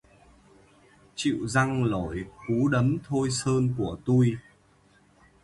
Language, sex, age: Vietnamese, male, 19-29